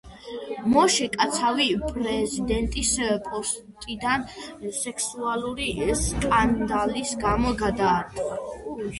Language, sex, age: Georgian, female, under 19